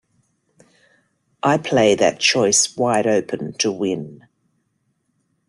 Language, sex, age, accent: English, female, 50-59, Australian English